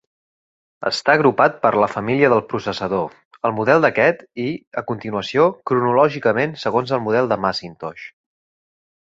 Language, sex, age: Catalan, male, 30-39